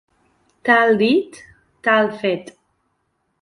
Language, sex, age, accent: Catalan, female, 30-39, valencià